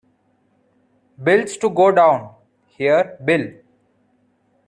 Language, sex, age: English, male, under 19